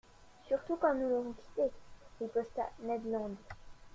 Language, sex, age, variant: French, male, 40-49, Français de métropole